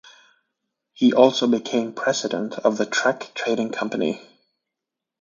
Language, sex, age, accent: English, male, 30-39, United States English